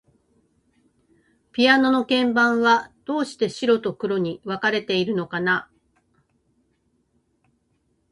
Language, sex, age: Japanese, female, 50-59